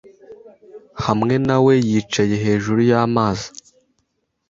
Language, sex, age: Kinyarwanda, male, 30-39